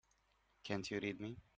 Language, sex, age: English, male, 19-29